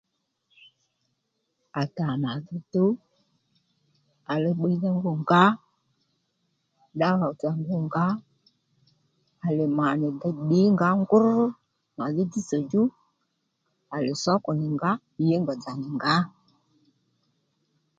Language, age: Lendu, 40-49